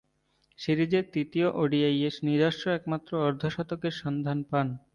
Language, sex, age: Bengali, male, 19-29